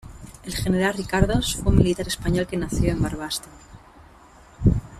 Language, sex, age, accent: Spanish, female, 30-39, España: Norte peninsular (Asturias, Castilla y León, Cantabria, País Vasco, Navarra, Aragón, La Rioja, Guadalajara, Cuenca)